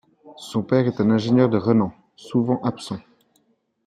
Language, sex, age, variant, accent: French, male, 30-39, Français d'Europe, Français de Suisse